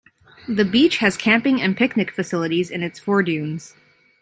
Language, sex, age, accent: English, female, 19-29, United States English